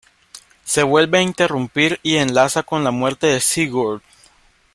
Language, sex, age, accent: Spanish, male, 19-29, América central